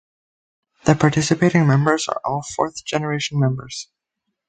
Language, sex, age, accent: English, male, under 19, United States English